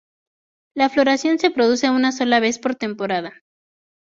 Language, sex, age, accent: Spanish, female, 19-29, México